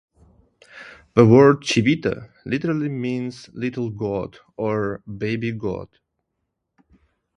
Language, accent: English, Russian; Slavic